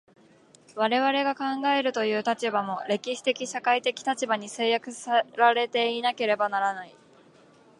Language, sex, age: Japanese, female, 19-29